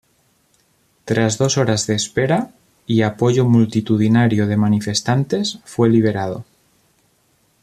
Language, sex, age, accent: Spanish, male, 19-29, España: Centro-Sur peninsular (Madrid, Toledo, Castilla-La Mancha)